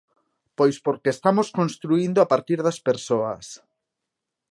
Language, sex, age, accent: Galician, male, 30-39, Normativo (estándar)